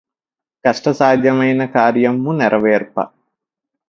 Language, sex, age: Telugu, male, 19-29